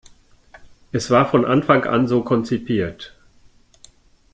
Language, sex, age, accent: German, male, 60-69, Deutschland Deutsch